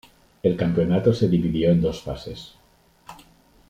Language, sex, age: Spanish, male, 50-59